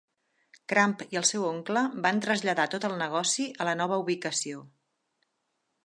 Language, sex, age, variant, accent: Catalan, female, 50-59, Central, central